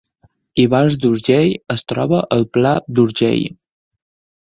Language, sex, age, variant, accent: Catalan, male, 19-29, Balear, mallorquí; Palma